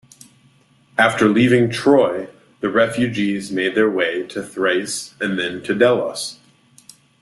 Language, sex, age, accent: English, male, 30-39, United States English